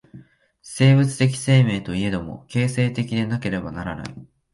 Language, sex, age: Japanese, male, 19-29